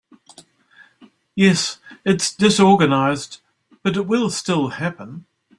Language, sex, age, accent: English, male, 60-69, New Zealand English